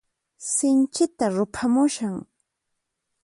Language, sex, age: Puno Quechua, female, 19-29